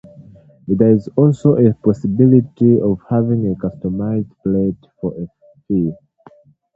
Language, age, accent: English, 19-29, United States English